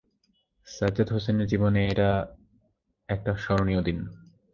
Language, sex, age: Bengali, male, 19-29